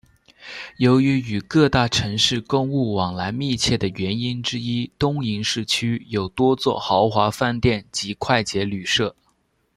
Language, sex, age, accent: Chinese, male, under 19, 出生地：湖南省